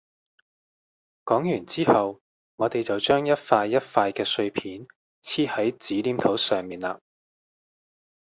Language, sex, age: Cantonese, male, 30-39